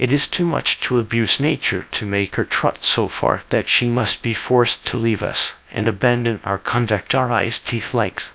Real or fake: fake